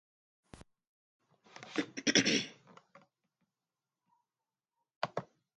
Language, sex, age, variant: Swahili, female, 19-29, Kiswahili Sanifu (EA)